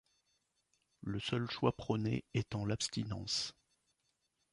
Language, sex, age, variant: French, male, 50-59, Français de métropole